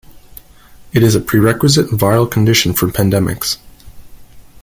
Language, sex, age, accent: English, male, 19-29, Canadian English